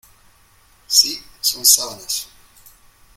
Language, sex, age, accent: Spanish, male, 19-29, México